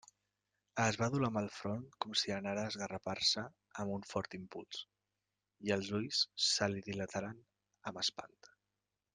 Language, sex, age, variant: Catalan, male, 30-39, Central